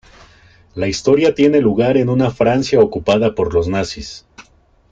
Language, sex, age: Spanish, male, 30-39